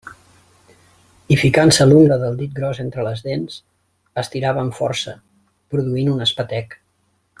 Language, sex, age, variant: Catalan, male, 30-39, Central